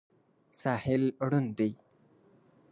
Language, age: Pashto, 19-29